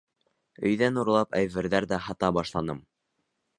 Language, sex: Bashkir, male